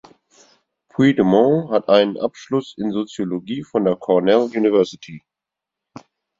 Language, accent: German, Deutschland Deutsch